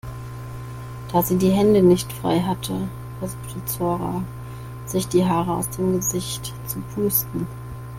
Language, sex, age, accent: German, female, 19-29, Deutschland Deutsch